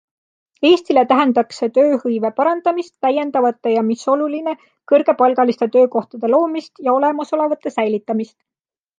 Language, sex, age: Estonian, female, 30-39